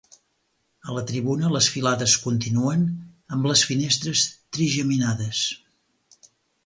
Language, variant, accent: Catalan, Central, central; Empordanès